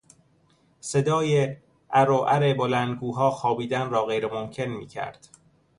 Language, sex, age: Persian, male, 30-39